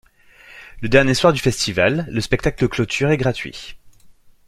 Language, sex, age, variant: French, male, 30-39, Français de métropole